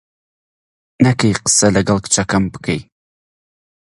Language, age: Central Kurdish, 19-29